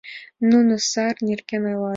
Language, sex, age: Mari, female, under 19